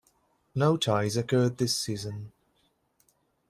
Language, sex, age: English, male, 19-29